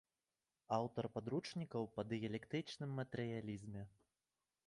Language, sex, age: Belarusian, male, 19-29